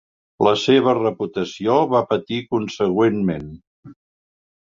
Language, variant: Catalan, Central